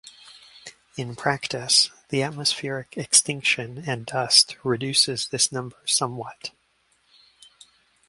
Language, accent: English, Canadian English